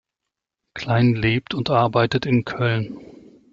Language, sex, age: German, male, 30-39